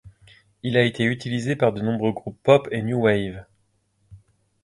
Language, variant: French, Français de métropole